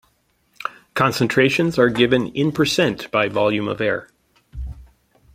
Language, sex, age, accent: English, male, 50-59, United States English